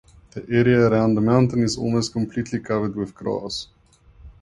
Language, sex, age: English, male, 40-49